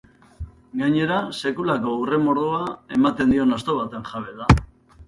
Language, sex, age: Basque, male, 50-59